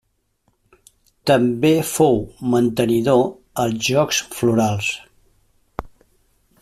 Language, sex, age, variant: Catalan, male, 60-69, Septentrional